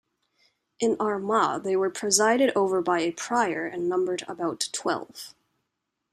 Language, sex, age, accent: English, female, 19-29, Canadian English